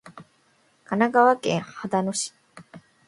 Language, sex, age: Japanese, female, 19-29